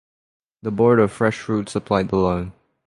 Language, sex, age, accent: English, male, 19-29, England English; Singaporean English